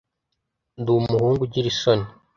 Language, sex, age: Kinyarwanda, male, under 19